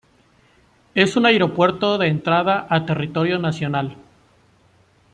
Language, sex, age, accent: Spanish, male, 19-29, México